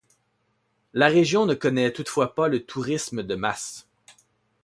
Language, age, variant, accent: French, 40-49, Français d'Amérique du Nord, Français du Canada